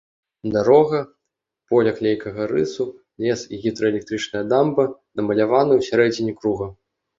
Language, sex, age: Belarusian, male, 19-29